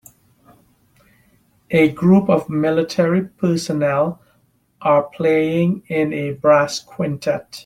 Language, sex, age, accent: English, male, 40-49, Canadian English